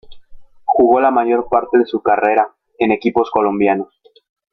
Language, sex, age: Spanish, female, 19-29